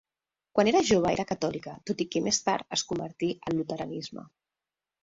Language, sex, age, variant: Catalan, female, 50-59, Central